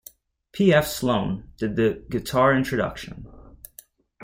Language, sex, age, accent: English, male, 19-29, United States English